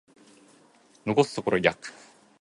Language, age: Japanese, under 19